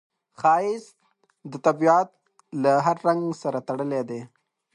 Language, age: Pashto, 19-29